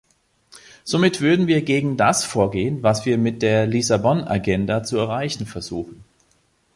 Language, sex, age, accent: German, male, 40-49, Deutschland Deutsch